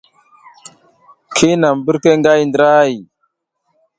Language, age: South Giziga, 30-39